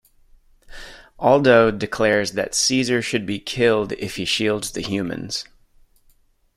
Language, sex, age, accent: English, male, 30-39, United States English